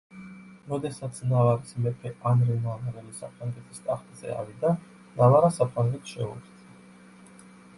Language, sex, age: Georgian, male, 30-39